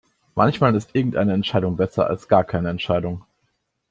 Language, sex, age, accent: German, male, 19-29, Deutschland Deutsch